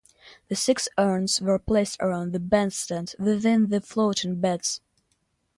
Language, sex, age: English, male, under 19